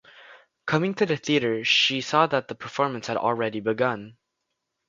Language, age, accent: English, under 19, United States English